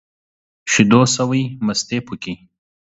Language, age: Pashto, 30-39